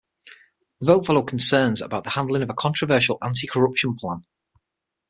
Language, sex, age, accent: English, male, 40-49, England English